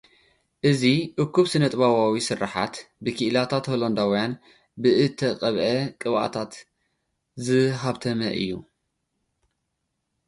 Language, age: Tigrinya, 19-29